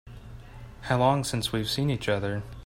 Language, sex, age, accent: English, male, 19-29, United States English